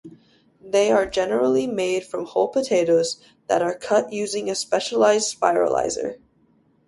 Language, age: English, 19-29